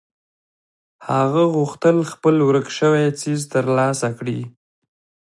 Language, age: Pashto, 19-29